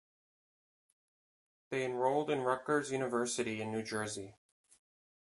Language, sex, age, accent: English, male, 30-39, United States English